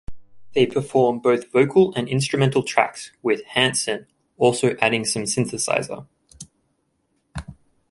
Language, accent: English, Australian English